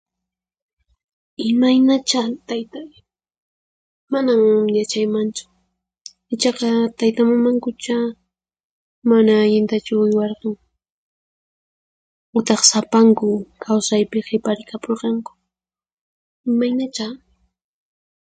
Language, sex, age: Puno Quechua, female, 19-29